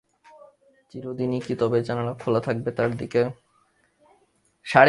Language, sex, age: Bengali, male, 19-29